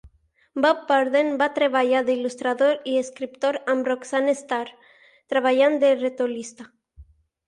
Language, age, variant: Catalan, under 19, Central